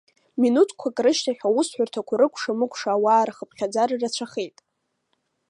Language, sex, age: Abkhazian, female, under 19